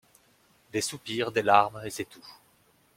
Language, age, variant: French, 30-39, Français de métropole